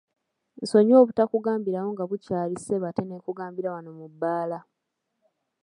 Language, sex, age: Ganda, female, 19-29